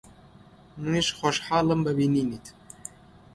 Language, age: Central Kurdish, 19-29